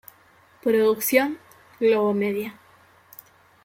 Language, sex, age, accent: Spanish, female, 19-29, Rioplatense: Argentina, Uruguay, este de Bolivia, Paraguay